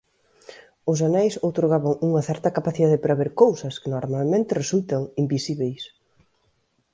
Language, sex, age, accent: Galician, female, 19-29, Central (gheada)